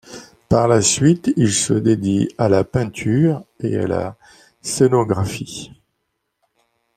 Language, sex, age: French, male, 50-59